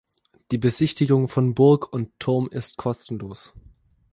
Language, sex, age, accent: German, male, 19-29, Deutschland Deutsch